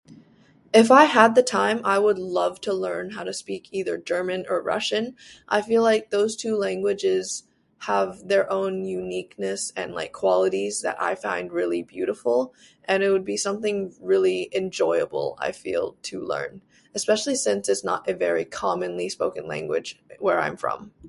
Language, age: English, 19-29